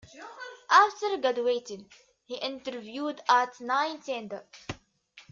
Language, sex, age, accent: English, female, 19-29, United States English